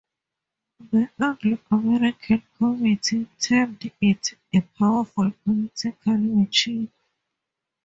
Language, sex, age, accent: English, female, 19-29, Southern African (South Africa, Zimbabwe, Namibia)